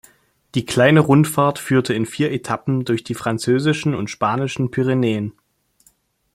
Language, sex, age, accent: German, male, 19-29, Deutschland Deutsch